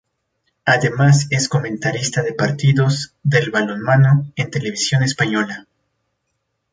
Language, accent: Spanish, México